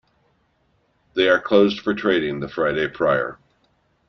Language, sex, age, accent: English, male, 50-59, United States English